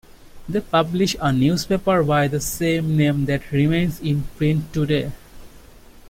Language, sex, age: English, male, 19-29